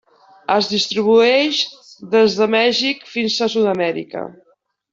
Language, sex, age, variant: Catalan, female, 60-69, Nord-Occidental